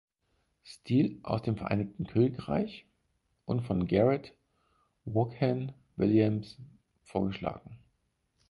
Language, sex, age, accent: German, male, 40-49, Deutschland Deutsch